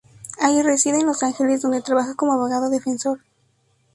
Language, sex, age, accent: Spanish, female, under 19, México